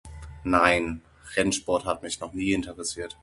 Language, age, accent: German, 30-39, Deutschland Deutsch